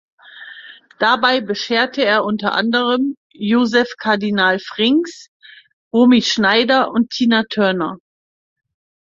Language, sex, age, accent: German, female, 50-59, Deutschland Deutsch